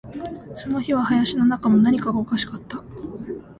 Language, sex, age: Japanese, female, 19-29